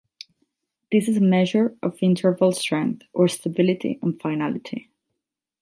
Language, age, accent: English, 19-29, United States English; England English; Irish English